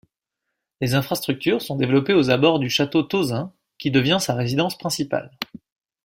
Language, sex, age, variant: French, male, 30-39, Français de métropole